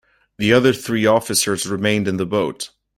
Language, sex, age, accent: English, male, 19-29, United States English